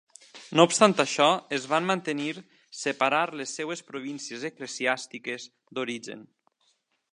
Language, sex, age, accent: Catalan, male, 30-39, valencià